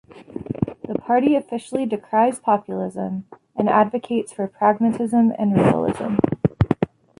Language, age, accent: English, 30-39, United States English